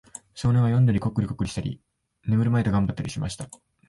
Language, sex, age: Japanese, male, 19-29